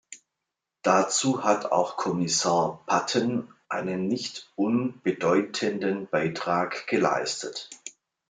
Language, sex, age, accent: German, male, 50-59, Deutschland Deutsch